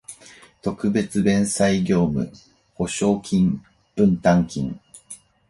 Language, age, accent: Japanese, 50-59, 標準語